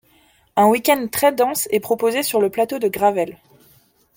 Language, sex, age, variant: French, female, 19-29, Français de métropole